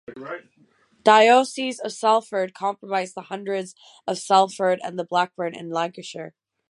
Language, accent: English, United States English; England English